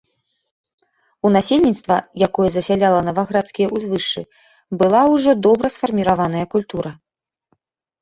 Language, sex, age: Belarusian, female, 19-29